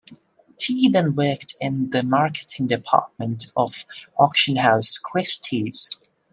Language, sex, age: English, male, 19-29